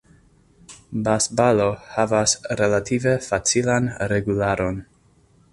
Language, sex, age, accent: Esperanto, male, 30-39, Internacia